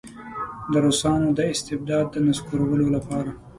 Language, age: Pashto, 30-39